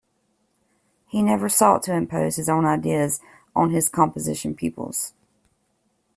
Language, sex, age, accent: English, female, 30-39, United States English